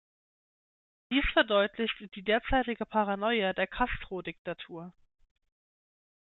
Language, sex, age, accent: German, female, 19-29, Deutschland Deutsch